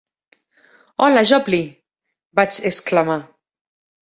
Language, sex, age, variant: Catalan, female, 40-49, Nord-Occidental